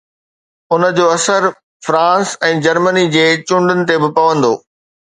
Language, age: Sindhi, 40-49